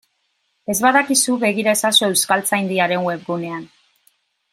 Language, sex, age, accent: Basque, female, 40-49, Mendebalekoa (Araba, Bizkaia, Gipuzkoako mendebaleko herri batzuk)